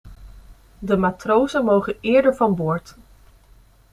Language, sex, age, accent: Dutch, female, 30-39, Nederlands Nederlands